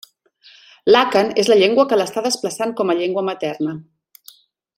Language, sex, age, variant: Catalan, female, 30-39, Central